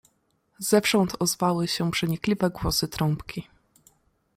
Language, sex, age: Polish, female, 19-29